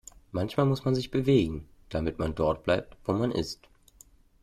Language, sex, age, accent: German, male, 30-39, Deutschland Deutsch